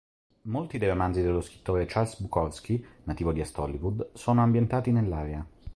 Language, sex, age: Italian, male, 30-39